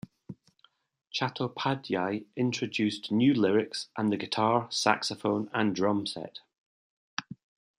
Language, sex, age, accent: English, male, 40-49, Scottish English